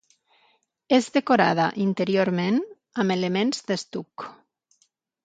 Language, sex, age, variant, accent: Catalan, female, 50-59, Nord-Occidental, Tortosí